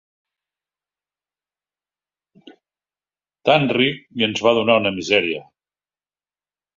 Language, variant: Catalan, Nord-Occidental